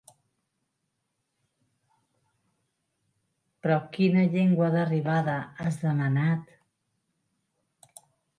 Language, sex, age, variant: Catalan, female, 50-59, Central